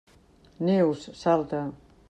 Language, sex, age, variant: Catalan, female, 50-59, Central